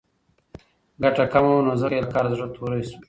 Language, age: Pashto, 30-39